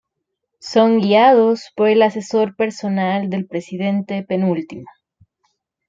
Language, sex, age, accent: Spanish, female, 19-29, México